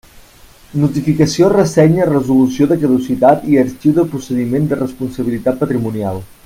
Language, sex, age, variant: Catalan, male, 30-39, Central